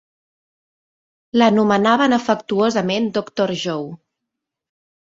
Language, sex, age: Catalan, female, 30-39